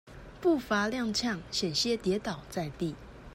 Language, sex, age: Chinese, female, 30-39